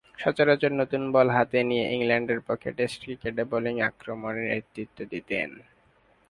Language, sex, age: Bengali, male, 19-29